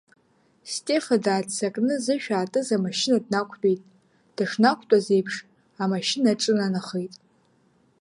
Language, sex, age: Abkhazian, female, 19-29